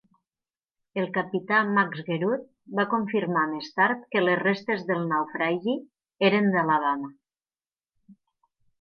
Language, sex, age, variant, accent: Catalan, female, 50-59, Nord-Occidental, Tortosí